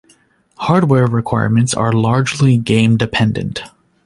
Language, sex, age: English, male, 19-29